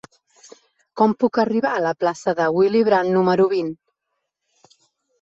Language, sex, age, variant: Catalan, female, 40-49, Central